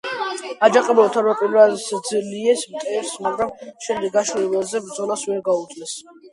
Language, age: Georgian, 90+